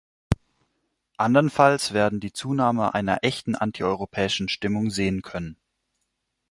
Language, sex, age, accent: German, male, 19-29, Deutschland Deutsch